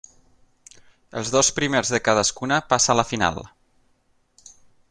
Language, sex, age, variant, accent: Catalan, male, 30-39, Valencià meridional, central; valencià